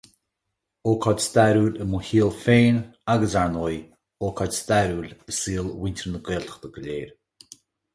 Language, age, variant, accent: Irish, 50-59, Gaeilge Chonnacht, Cainteoir dúchais, Gaeltacht